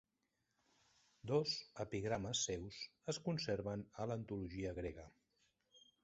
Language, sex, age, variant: Catalan, male, 50-59, Central